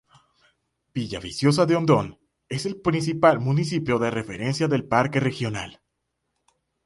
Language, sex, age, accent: Spanish, male, 19-29, Caribe: Cuba, Venezuela, Puerto Rico, República Dominicana, Panamá, Colombia caribeña, México caribeño, Costa del golfo de México